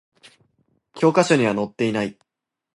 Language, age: Japanese, 19-29